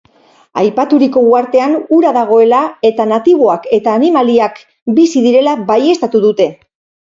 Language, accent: Basque, Mendebalekoa (Araba, Bizkaia, Gipuzkoako mendebaleko herri batzuk)